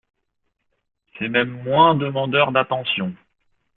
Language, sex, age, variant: French, male, 30-39, Français de métropole